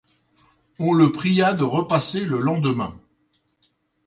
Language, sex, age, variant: French, male, 60-69, Français de métropole